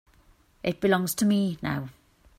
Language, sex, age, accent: English, female, 30-39, England English